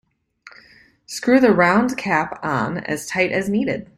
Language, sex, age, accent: English, female, 30-39, United States English